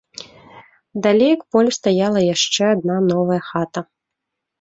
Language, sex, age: Belarusian, female, 19-29